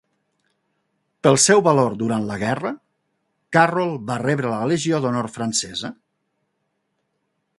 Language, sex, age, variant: Catalan, male, 40-49, Nord-Occidental